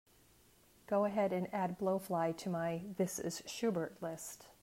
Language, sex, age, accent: English, female, 40-49, United States English